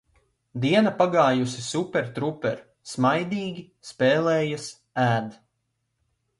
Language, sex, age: Latvian, male, 19-29